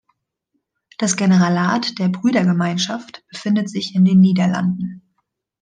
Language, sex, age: German, female, 30-39